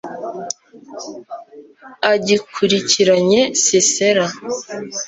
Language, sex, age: Kinyarwanda, female, 19-29